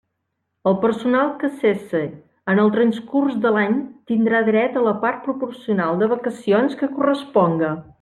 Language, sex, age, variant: Catalan, female, 30-39, Central